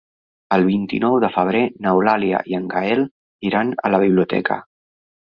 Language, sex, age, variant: Catalan, male, 40-49, Central